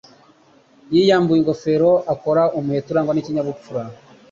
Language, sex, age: Kinyarwanda, male, 30-39